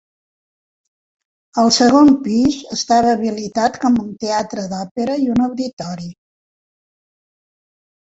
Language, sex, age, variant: Catalan, female, 70-79, Central